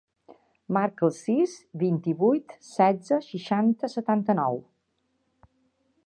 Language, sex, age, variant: Catalan, female, 60-69, Balear